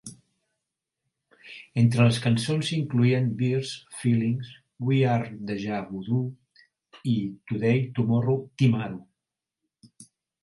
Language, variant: Catalan, Central